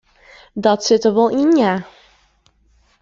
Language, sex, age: Western Frisian, female, 30-39